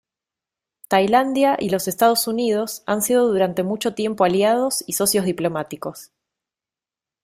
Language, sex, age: Spanish, female, 30-39